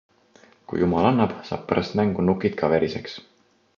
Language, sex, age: Estonian, male, 19-29